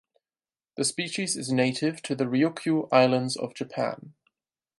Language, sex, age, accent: English, male, 19-29, England English; German English